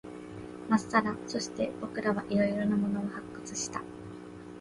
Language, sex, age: Japanese, female, 19-29